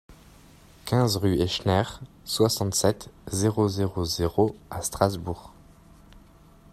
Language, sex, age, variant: French, male, 19-29, Français de métropole